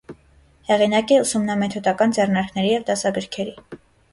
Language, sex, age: Armenian, female, 19-29